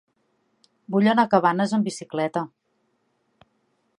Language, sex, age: Catalan, female, 40-49